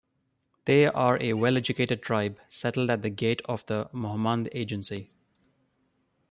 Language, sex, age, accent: English, male, 30-39, India and South Asia (India, Pakistan, Sri Lanka)